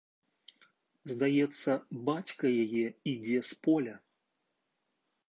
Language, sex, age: Belarusian, male, 40-49